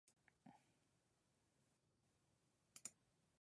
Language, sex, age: Japanese, female, 40-49